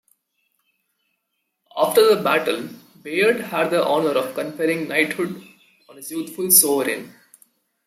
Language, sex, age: English, male, 19-29